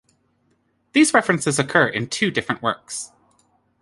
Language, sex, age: English, female, 30-39